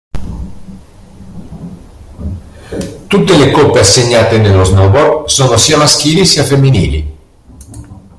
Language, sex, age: Italian, male, 50-59